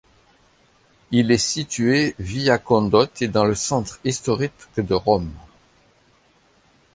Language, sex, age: French, male, 50-59